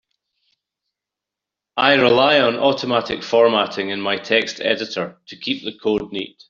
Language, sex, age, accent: English, male, 50-59, Scottish English